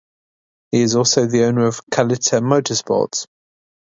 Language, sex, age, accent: English, male, 30-39, England English